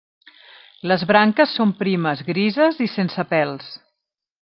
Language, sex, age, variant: Catalan, female, 40-49, Central